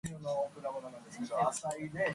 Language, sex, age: English, female, 19-29